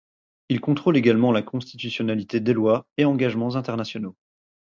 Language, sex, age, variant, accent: French, male, 30-39, Français d'Europe, Français de Belgique